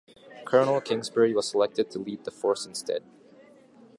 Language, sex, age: English, male, 19-29